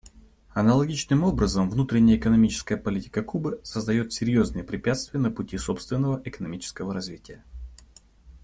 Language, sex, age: Russian, male, 30-39